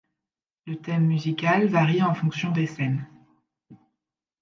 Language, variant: French, Français de métropole